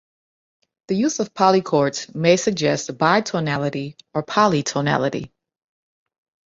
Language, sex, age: English, female, 40-49